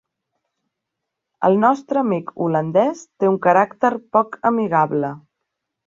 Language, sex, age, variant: Catalan, female, 30-39, Central